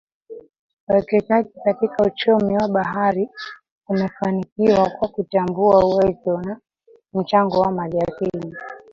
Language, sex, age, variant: Swahili, female, 19-29, Kiswahili cha Bara ya Kenya